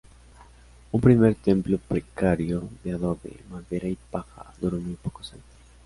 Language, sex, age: Spanish, male, 19-29